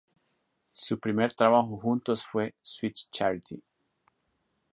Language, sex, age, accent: Spanish, male, 40-49, América central